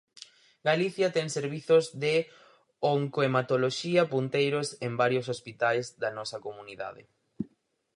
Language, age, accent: Galician, 19-29, Central (gheada)